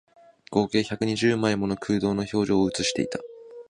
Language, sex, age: Japanese, male, 19-29